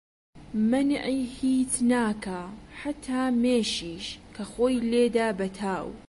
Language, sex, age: Central Kurdish, female, 19-29